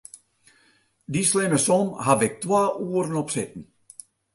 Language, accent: Western Frisian, Klaaifrysk